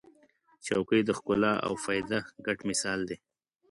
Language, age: Pashto, 30-39